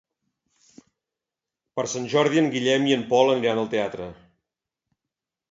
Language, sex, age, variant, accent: Catalan, male, 50-59, Central, central